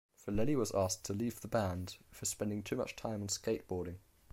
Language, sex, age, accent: English, male, under 19, England English